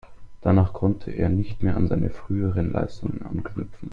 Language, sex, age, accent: German, male, under 19, Deutschland Deutsch